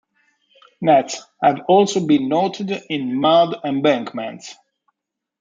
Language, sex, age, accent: English, male, 40-49, United States English